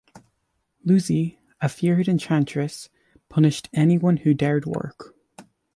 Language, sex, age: English, male, under 19